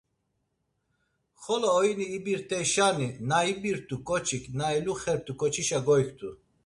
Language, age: Laz, 40-49